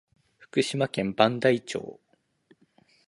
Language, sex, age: Japanese, male, 19-29